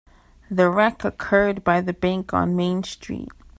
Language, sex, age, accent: English, female, 19-29, United States English